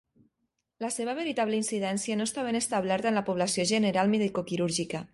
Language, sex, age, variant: Catalan, female, 30-39, Nord-Occidental